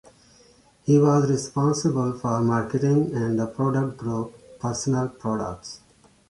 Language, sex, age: English, male, 40-49